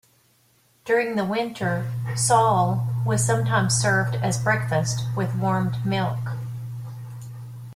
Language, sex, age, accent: English, female, 50-59, United States English